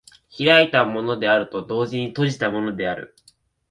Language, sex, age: Japanese, male, 19-29